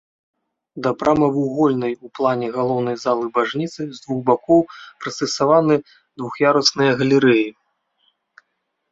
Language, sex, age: Belarusian, male, 30-39